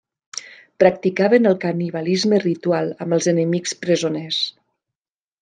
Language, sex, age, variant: Catalan, female, 50-59, Nord-Occidental